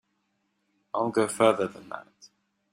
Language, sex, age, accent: English, male, 19-29, England English